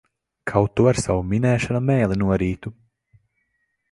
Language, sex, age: Latvian, male, 19-29